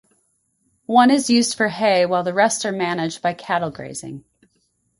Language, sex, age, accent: English, female, 40-49, United States English